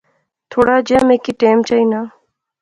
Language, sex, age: Pahari-Potwari, female, 19-29